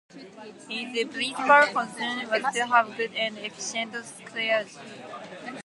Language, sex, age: English, female, 19-29